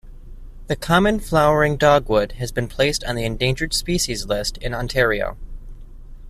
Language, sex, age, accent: English, male, 19-29, United States English